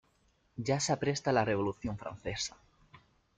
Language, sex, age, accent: Spanish, male, 19-29, España: Sur peninsular (Andalucia, Extremadura, Murcia)